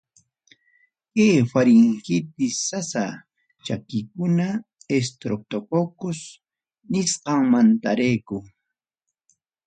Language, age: Ayacucho Quechua, 60-69